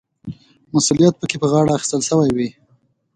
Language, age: Pashto, 19-29